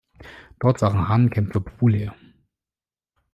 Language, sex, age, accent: German, male, 30-39, Deutschland Deutsch